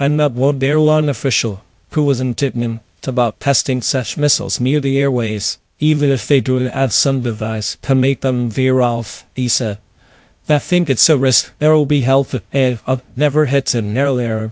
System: TTS, VITS